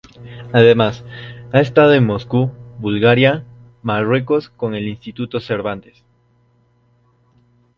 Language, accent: Spanish, Andino-Pacífico: Colombia, Perú, Ecuador, oeste de Bolivia y Venezuela andina